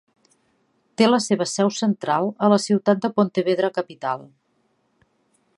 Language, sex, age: Catalan, female, 40-49